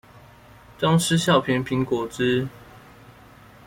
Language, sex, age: Chinese, male, 19-29